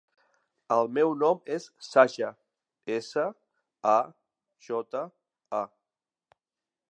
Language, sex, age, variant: Catalan, male, 40-49, Central